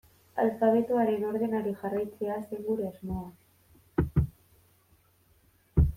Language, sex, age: Basque, female, 19-29